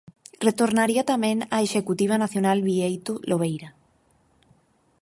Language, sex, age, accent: Galician, female, 30-39, Normativo (estándar)